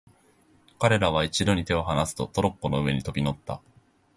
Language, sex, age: Japanese, male, 19-29